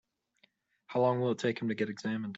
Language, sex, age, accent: English, male, 30-39, United States English